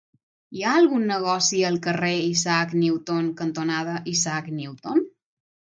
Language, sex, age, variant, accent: Catalan, female, under 19, Balear, balear; mallorquí